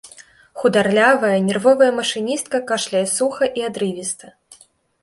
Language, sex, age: Belarusian, female, 19-29